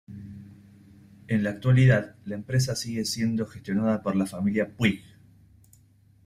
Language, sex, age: Spanish, male, 30-39